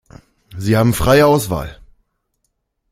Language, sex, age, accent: German, male, 30-39, Deutschland Deutsch